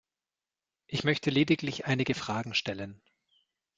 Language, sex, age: German, male, 40-49